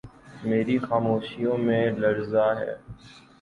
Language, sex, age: Urdu, male, 19-29